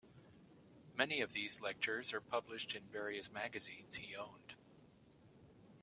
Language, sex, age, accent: English, male, 60-69, United States English